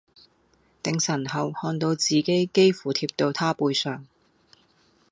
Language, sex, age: Cantonese, female, 40-49